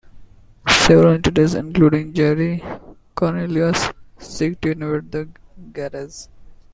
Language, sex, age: English, male, 19-29